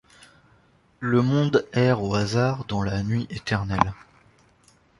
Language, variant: French, Français de métropole